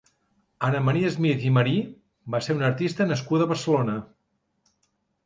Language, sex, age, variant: Catalan, male, 50-59, Central